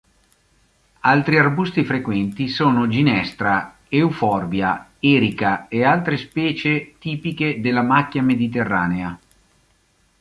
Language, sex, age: Italian, male, 50-59